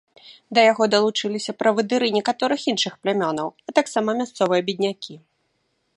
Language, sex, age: Belarusian, female, 19-29